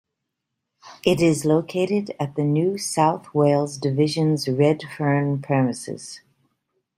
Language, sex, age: English, female, 60-69